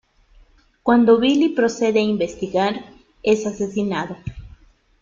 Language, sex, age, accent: Spanish, female, 30-39, Andino-Pacífico: Colombia, Perú, Ecuador, oeste de Bolivia y Venezuela andina